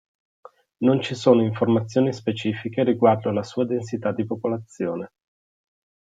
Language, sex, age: Italian, male, 19-29